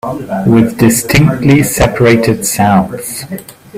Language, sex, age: English, male, 40-49